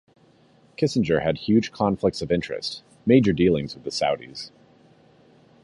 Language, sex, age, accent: English, male, 30-39, United States English